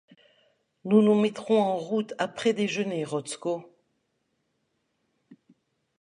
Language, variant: French, Français de métropole